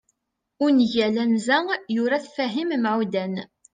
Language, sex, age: Kabyle, female, 40-49